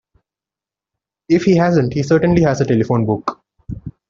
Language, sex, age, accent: English, male, 19-29, India and South Asia (India, Pakistan, Sri Lanka)